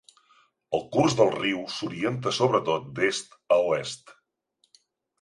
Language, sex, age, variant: Catalan, male, 60-69, Central